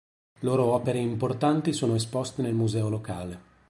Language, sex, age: Italian, male, 40-49